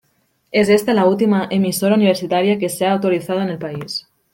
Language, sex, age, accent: Spanish, female, 19-29, España: Norte peninsular (Asturias, Castilla y León, Cantabria, País Vasco, Navarra, Aragón, La Rioja, Guadalajara, Cuenca)